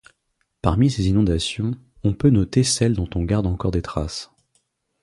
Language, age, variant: French, 30-39, Français de métropole